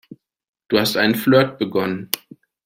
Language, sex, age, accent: German, male, 40-49, Deutschland Deutsch